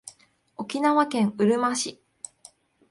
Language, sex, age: Japanese, female, 19-29